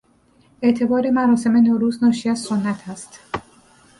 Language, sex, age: Persian, female, 40-49